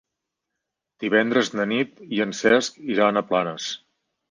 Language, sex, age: Catalan, male, 40-49